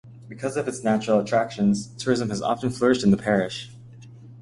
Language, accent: English, United States English